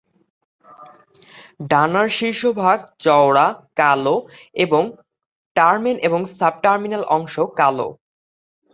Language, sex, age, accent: Bengali, male, 19-29, Bangladeshi